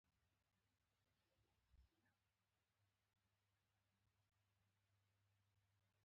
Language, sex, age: Pashto, female, 30-39